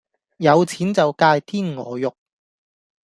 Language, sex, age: Cantonese, male, 19-29